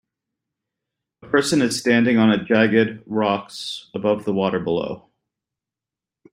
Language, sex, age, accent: English, male, 30-39, United States English